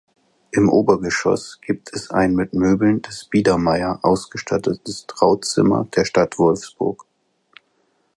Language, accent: German, Deutschland Deutsch; Hochdeutsch